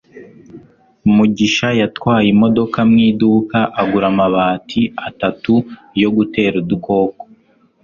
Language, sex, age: Kinyarwanda, male, 19-29